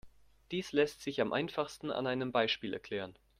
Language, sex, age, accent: German, male, under 19, Deutschland Deutsch